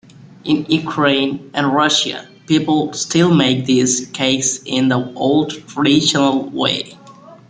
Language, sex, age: English, male, 19-29